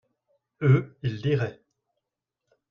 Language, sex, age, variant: French, male, 40-49, Français de métropole